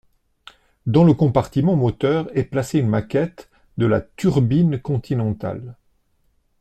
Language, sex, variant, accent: French, male, Français d'Europe, Français de Suisse